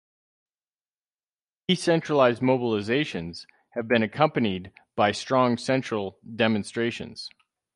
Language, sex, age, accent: English, male, 50-59, United States English